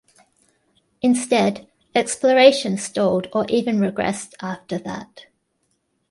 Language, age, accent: English, 30-39, Australian English